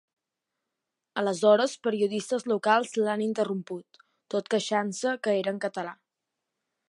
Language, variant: Catalan, Central